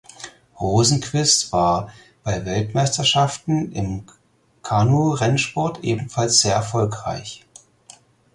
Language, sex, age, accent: German, male, 30-39, Deutschland Deutsch